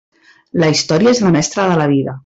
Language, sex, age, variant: Catalan, female, 40-49, Central